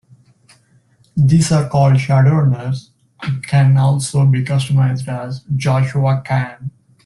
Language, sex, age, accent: English, male, 30-39, India and South Asia (India, Pakistan, Sri Lanka)